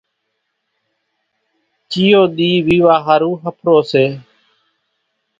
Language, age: Kachi Koli, 19-29